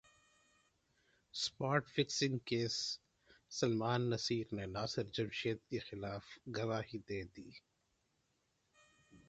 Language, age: Urdu, 40-49